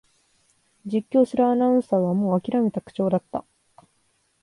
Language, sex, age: Japanese, female, 19-29